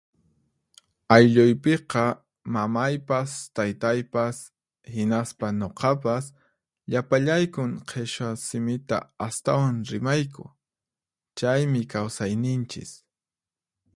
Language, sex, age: Puno Quechua, male, 30-39